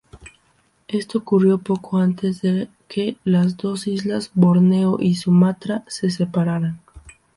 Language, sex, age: Spanish, female, under 19